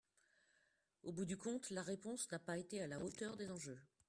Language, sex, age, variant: French, female, 60-69, Français de métropole